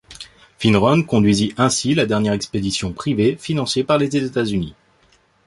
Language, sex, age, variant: French, male, 19-29, Français de métropole